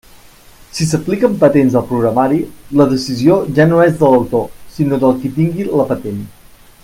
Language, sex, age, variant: Catalan, male, 30-39, Central